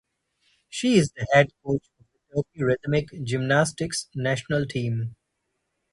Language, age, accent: English, 30-39, United States English; India and South Asia (India, Pakistan, Sri Lanka)